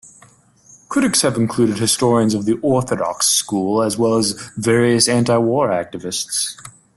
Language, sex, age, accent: English, male, 19-29, United States English